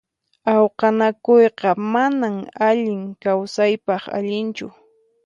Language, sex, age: Puno Quechua, female, 19-29